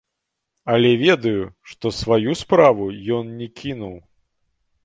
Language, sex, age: Belarusian, male, 40-49